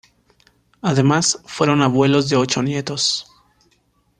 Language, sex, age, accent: Spanish, male, 19-29, México